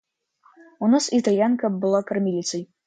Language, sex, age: Russian, male, under 19